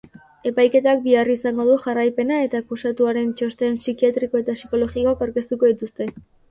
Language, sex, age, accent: Basque, female, 19-29, Mendebalekoa (Araba, Bizkaia, Gipuzkoako mendebaleko herri batzuk)